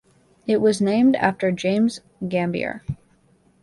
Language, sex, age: English, female, 19-29